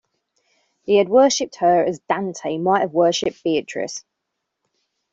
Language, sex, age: English, female, 40-49